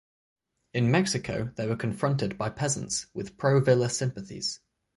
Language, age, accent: English, 19-29, England English; Northern English